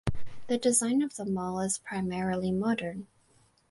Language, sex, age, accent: English, female, 19-29, Canadian English